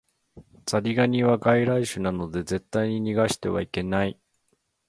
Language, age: Japanese, 40-49